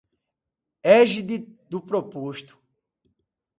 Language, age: Portuguese, 40-49